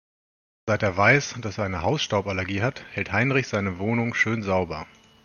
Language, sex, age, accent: German, male, 19-29, Deutschland Deutsch